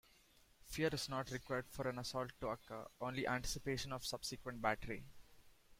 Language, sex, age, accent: English, male, 19-29, India and South Asia (India, Pakistan, Sri Lanka)